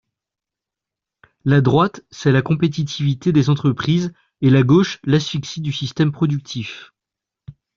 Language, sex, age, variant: French, male, 30-39, Français de métropole